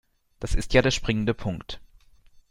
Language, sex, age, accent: German, male, 19-29, Deutschland Deutsch